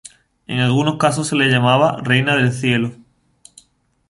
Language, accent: Spanish, España: Sur peninsular (Andalucia, Extremadura, Murcia)